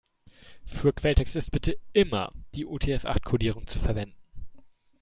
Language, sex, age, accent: German, male, 19-29, Deutschland Deutsch